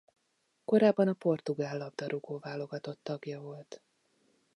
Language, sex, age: Hungarian, female, 40-49